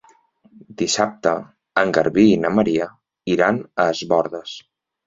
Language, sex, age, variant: Catalan, male, 19-29, Central